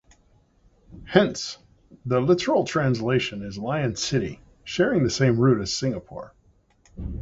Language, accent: English, United States English